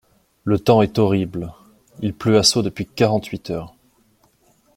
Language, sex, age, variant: French, male, 30-39, Français de métropole